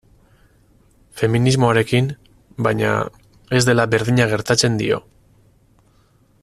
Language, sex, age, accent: Basque, male, 30-39, Mendebalekoa (Araba, Bizkaia, Gipuzkoako mendebaleko herri batzuk)